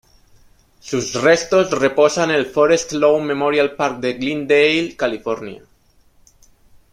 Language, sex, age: Spanish, male, 40-49